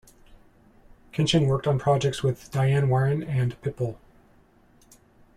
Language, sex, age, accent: English, male, 30-39, Canadian English